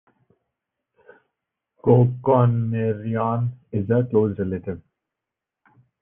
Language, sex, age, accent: English, male, 19-29, India and South Asia (India, Pakistan, Sri Lanka)